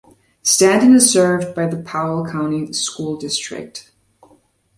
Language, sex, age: English, female, 19-29